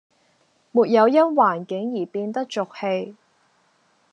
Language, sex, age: Cantonese, female, 19-29